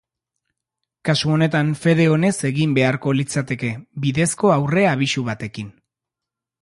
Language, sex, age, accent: Basque, male, 30-39, Erdialdekoa edo Nafarra (Gipuzkoa, Nafarroa)